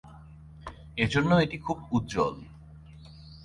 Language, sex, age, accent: Bengali, male, 19-29, Bangladeshi